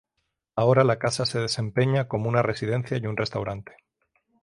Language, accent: Spanish, España: Centro-Sur peninsular (Madrid, Toledo, Castilla-La Mancha); España: Sur peninsular (Andalucia, Extremadura, Murcia)